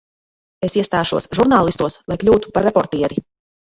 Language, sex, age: Latvian, female, 40-49